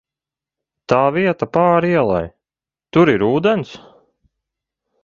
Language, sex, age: Latvian, male, 30-39